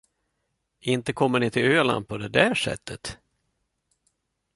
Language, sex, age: Swedish, male, 50-59